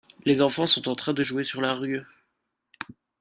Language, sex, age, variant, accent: French, male, 19-29, Français d'Europe, Français de Belgique